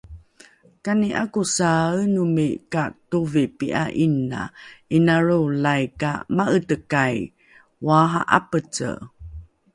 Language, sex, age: Rukai, female, 40-49